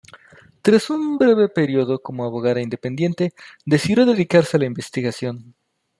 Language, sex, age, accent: Spanish, male, 30-39, México